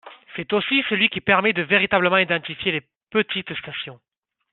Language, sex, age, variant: French, male, 19-29, Français de métropole